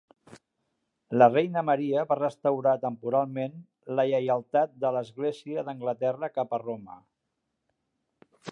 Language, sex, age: Catalan, male, 60-69